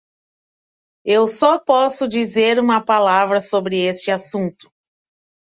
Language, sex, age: Portuguese, female, 50-59